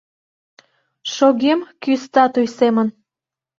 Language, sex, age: Mari, female, 19-29